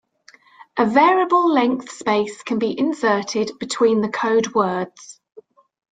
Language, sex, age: English, female, 50-59